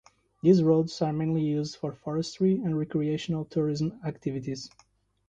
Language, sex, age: English, male, 30-39